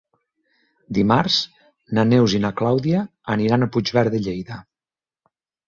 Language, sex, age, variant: Catalan, male, 50-59, Nord-Occidental